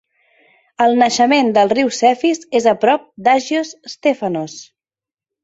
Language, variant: Catalan, Central